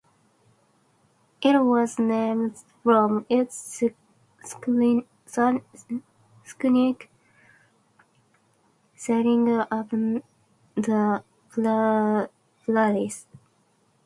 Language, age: English, 19-29